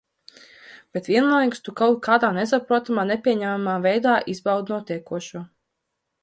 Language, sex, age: Latvian, female, 19-29